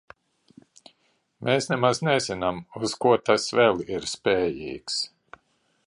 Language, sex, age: Latvian, male, 70-79